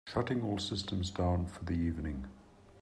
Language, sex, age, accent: English, male, 50-59, Southern African (South Africa, Zimbabwe, Namibia)